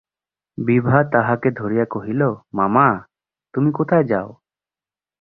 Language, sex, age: Bengali, male, 19-29